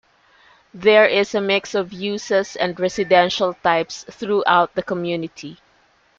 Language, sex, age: English, female, 50-59